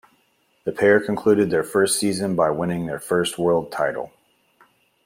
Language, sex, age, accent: English, male, 40-49, United States English